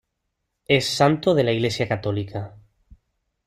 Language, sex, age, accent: Spanish, male, 30-39, España: Sur peninsular (Andalucia, Extremadura, Murcia)